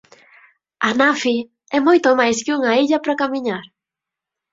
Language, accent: Galician, Atlántico (seseo e gheada)